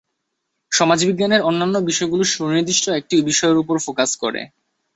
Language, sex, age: Bengali, male, 19-29